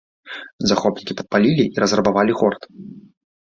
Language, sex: Belarusian, male